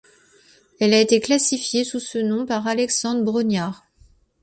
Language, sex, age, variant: French, female, 40-49, Français de métropole